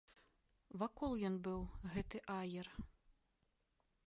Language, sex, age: Belarusian, female, 19-29